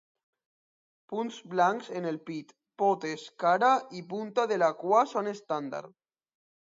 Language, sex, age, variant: Catalan, male, under 19, Alacantí